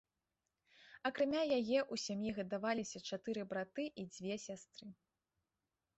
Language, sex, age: Belarusian, female, 19-29